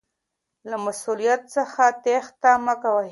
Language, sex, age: Pashto, female, 19-29